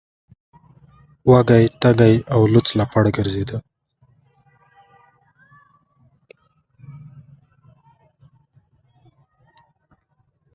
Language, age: Pashto, 19-29